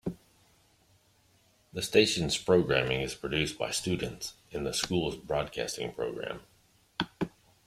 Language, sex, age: English, male, 50-59